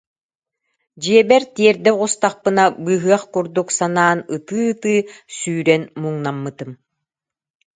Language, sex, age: Yakut, female, 50-59